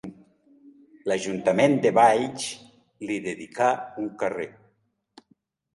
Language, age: Catalan, 19-29